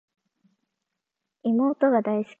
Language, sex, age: Japanese, female, under 19